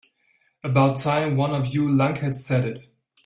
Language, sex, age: English, male, 19-29